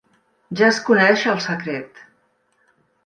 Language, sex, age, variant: Catalan, female, 50-59, Central